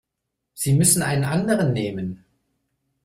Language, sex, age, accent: German, male, 30-39, Deutschland Deutsch